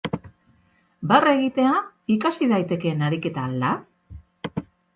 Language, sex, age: Basque, female, 40-49